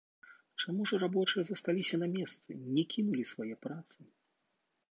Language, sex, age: Belarusian, male, 40-49